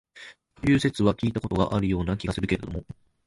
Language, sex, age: Japanese, male, 19-29